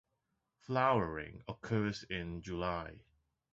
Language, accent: English, Hong Kong English